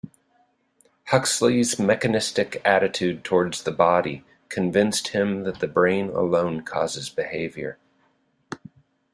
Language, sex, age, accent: English, male, 50-59, United States English